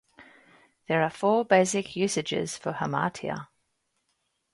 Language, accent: English, Australian English